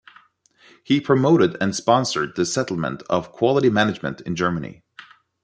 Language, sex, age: English, male, 30-39